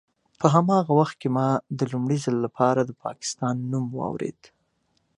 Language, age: Pashto, 30-39